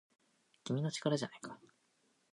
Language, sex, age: Japanese, male, 19-29